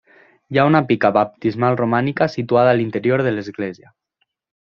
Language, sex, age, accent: Catalan, male, 19-29, valencià